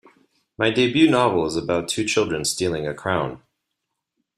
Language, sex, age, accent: English, male, 30-39, United States English